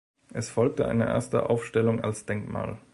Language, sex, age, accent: German, male, 19-29, Deutschland Deutsch